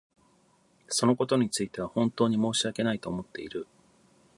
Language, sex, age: Japanese, male, 40-49